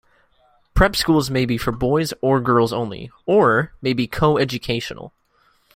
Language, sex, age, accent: English, male, under 19, Canadian English